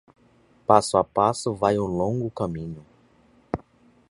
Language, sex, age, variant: Portuguese, male, 19-29, Portuguese (Brasil)